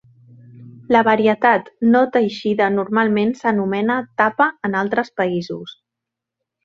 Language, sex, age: Catalan, female, 40-49